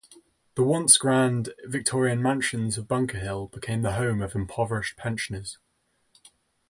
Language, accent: English, England English